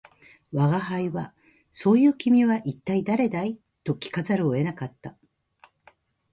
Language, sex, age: Japanese, female, 50-59